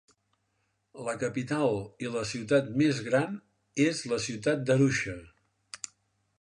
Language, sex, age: Catalan, male, 60-69